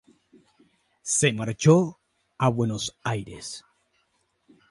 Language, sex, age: Spanish, male, 30-39